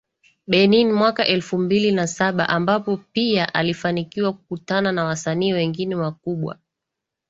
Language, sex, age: Swahili, female, 30-39